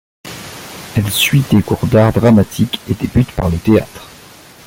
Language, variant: French, Français de métropole